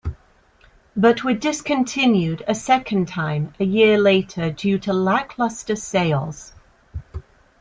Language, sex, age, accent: English, female, 40-49, England English